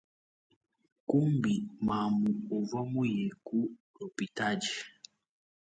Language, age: Luba-Lulua, 19-29